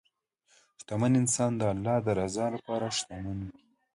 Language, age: Pashto, 19-29